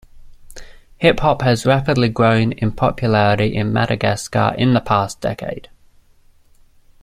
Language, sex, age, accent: English, male, 30-39, Australian English